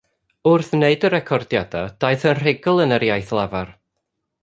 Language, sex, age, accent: Welsh, male, 30-39, Y Deyrnas Unedig Cymraeg